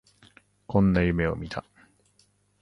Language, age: Japanese, 50-59